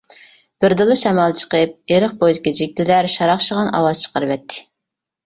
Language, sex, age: Uyghur, female, 19-29